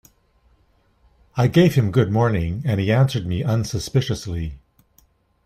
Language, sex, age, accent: English, male, 50-59, Canadian English